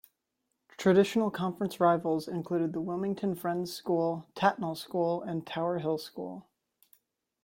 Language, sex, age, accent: English, male, 19-29, United States English